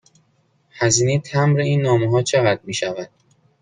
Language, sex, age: Persian, male, 19-29